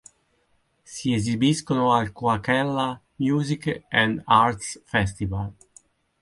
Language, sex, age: Italian, male, 50-59